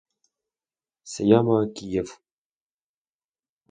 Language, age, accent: Spanish, under 19, España: Norte peninsular (Asturias, Castilla y León, Cantabria, País Vasco, Navarra, Aragón, La Rioja, Guadalajara, Cuenca)